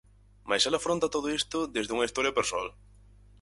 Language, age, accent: Galician, 19-29, Central (gheada)